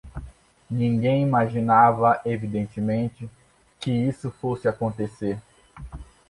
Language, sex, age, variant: Portuguese, male, 30-39, Portuguese (Brasil)